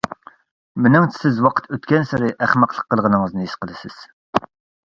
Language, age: Uyghur, 30-39